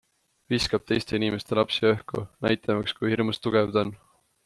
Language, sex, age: Estonian, male, 19-29